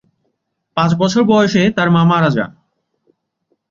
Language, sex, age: Bengali, male, 19-29